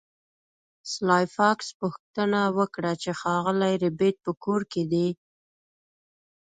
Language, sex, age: Pashto, female, 19-29